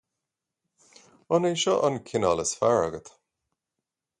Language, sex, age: Irish, male, 40-49